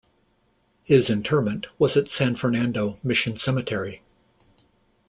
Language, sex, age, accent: English, male, 60-69, United States English